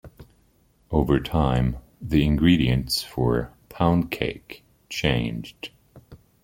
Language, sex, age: English, male, 30-39